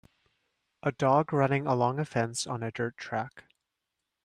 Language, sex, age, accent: English, male, 30-39, United States English